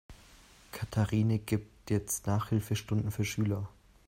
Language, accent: German, Deutschland Deutsch